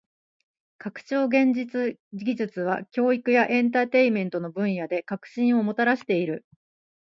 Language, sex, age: Japanese, female, 40-49